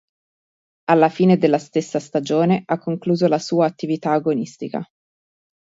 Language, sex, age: Italian, female, 30-39